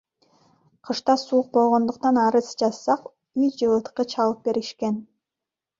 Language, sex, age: Kyrgyz, female, 30-39